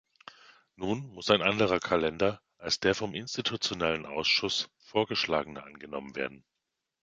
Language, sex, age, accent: German, male, 40-49, Deutschland Deutsch